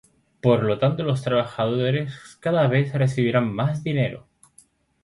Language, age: Spanish, 19-29